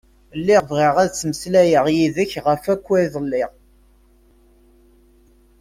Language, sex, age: Kabyle, male, 30-39